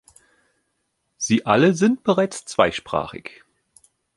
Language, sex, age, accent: German, male, 30-39, Deutschland Deutsch